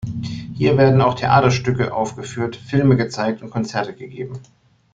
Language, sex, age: German, male, 30-39